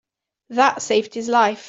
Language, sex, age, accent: English, female, 30-39, England English